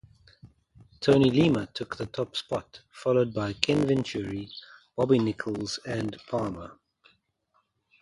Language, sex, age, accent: English, male, 30-39, Southern African (South Africa, Zimbabwe, Namibia)